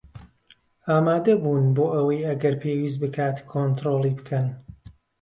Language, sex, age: Central Kurdish, male, 40-49